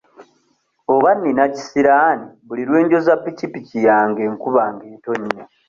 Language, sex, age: Ganda, male, 30-39